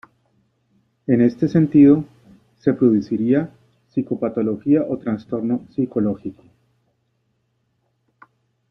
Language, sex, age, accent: Spanish, male, 40-49, Caribe: Cuba, Venezuela, Puerto Rico, República Dominicana, Panamá, Colombia caribeña, México caribeño, Costa del golfo de México